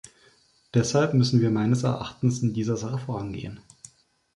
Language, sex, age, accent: German, male, 30-39, Deutschland Deutsch